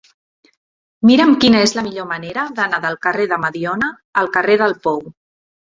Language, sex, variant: Catalan, female, Central